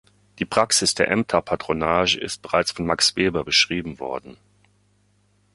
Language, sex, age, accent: German, male, 60-69, Deutschland Deutsch